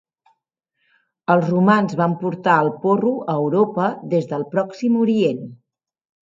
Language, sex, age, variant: Catalan, female, 40-49, Central